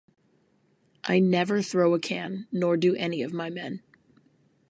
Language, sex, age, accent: English, female, 19-29, United States English